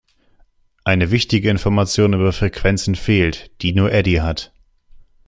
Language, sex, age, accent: German, male, 19-29, Deutschland Deutsch